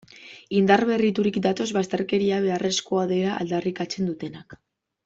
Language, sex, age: Basque, female, 19-29